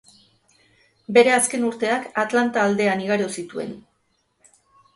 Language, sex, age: Basque, female, 50-59